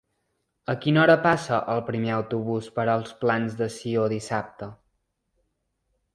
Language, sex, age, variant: Catalan, male, 19-29, Central